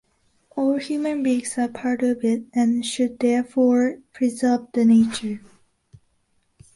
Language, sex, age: English, female, 19-29